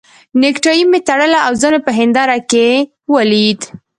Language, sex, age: Pashto, female, under 19